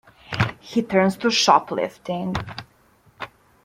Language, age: English, 19-29